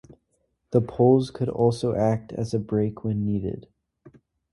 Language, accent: English, United States English